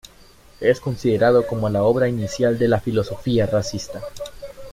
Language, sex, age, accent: Spanish, male, under 19, México